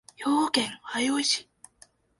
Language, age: Japanese, 19-29